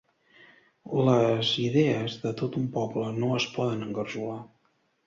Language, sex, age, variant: Catalan, male, 30-39, Central